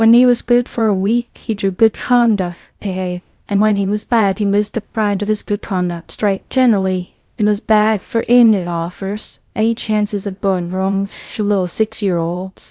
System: TTS, VITS